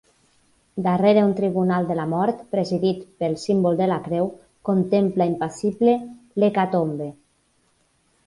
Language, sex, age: Catalan, female, 30-39